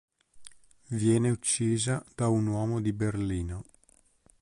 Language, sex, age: Italian, male, 30-39